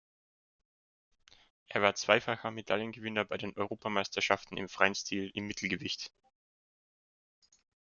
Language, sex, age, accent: German, male, 19-29, Österreichisches Deutsch